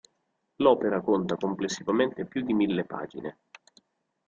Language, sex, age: Italian, male, 19-29